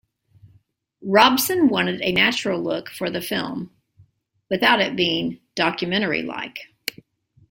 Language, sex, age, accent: English, female, 60-69, United States English